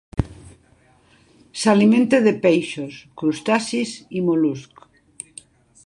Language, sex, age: Catalan, female, 60-69